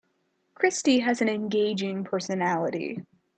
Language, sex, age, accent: English, female, under 19, United States English